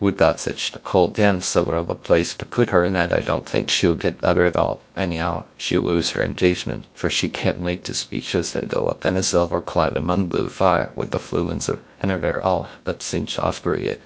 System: TTS, GlowTTS